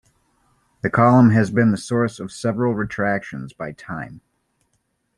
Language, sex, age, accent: English, male, 30-39, United States English